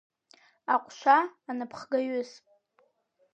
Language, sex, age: Abkhazian, female, under 19